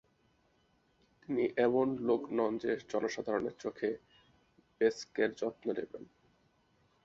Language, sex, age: Bengali, male, 19-29